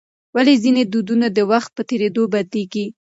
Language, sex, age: Pashto, female, 19-29